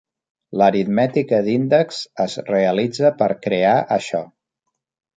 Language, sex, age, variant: Catalan, male, 40-49, Central